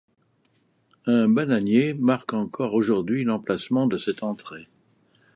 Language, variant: French, Français de métropole